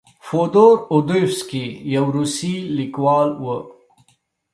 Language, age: Pashto, 30-39